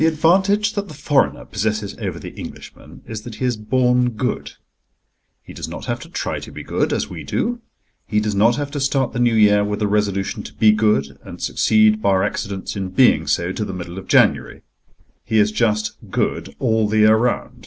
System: none